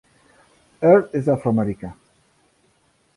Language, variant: Catalan, Central